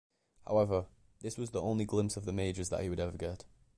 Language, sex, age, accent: English, male, under 19, England English